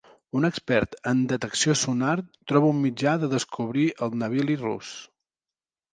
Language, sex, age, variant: Catalan, male, 40-49, Central